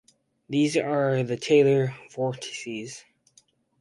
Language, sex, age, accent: English, male, under 19, United States English